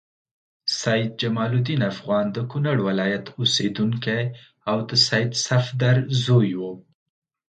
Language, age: Pashto, 19-29